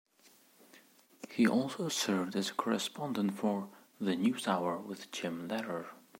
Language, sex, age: English, male, 19-29